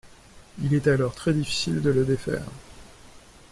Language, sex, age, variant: French, male, 40-49, Français de métropole